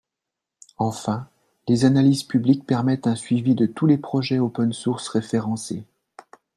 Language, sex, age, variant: French, male, 40-49, Français de métropole